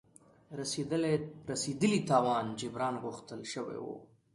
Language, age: Pashto, 30-39